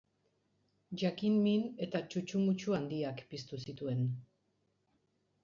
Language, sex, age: Basque, female, 50-59